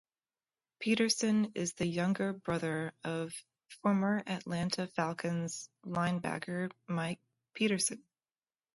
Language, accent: English, United States English